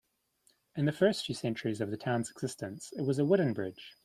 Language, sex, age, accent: English, male, 30-39, New Zealand English